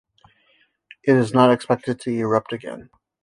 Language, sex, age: English, male, 30-39